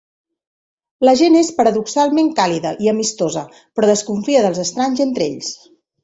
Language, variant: Catalan, Central